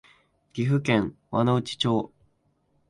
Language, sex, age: Japanese, male, 19-29